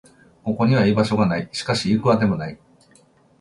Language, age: Japanese, 40-49